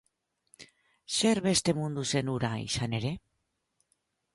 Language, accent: Basque, Mendebalekoa (Araba, Bizkaia, Gipuzkoako mendebaleko herri batzuk)